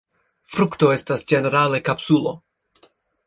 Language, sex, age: Esperanto, male, 30-39